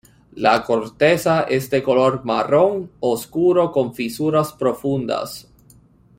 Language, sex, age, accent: Spanish, male, 19-29, Caribe: Cuba, Venezuela, Puerto Rico, República Dominicana, Panamá, Colombia caribeña, México caribeño, Costa del golfo de México